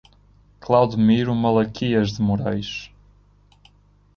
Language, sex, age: Portuguese, male, 19-29